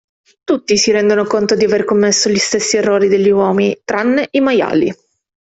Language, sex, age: Italian, female, 19-29